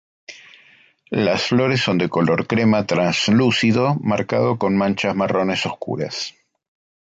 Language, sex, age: Spanish, male, 50-59